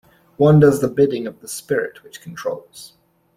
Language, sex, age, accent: English, male, 19-29, England English